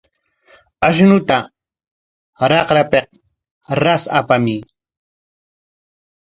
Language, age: Corongo Ancash Quechua, 40-49